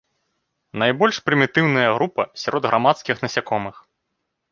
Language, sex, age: Belarusian, male, 19-29